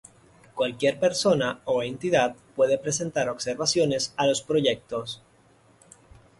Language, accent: Spanish, América central; Caribe: Cuba, Venezuela, Puerto Rico, República Dominicana, Panamá, Colombia caribeña, México caribeño, Costa del golfo de México